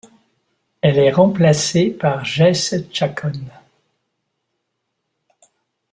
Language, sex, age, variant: French, male, 70-79, Français de métropole